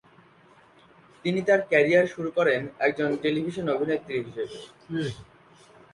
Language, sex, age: Bengali, male, under 19